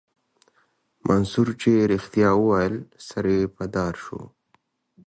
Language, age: Pashto, 30-39